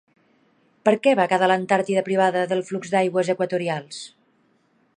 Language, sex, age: Catalan, female, 40-49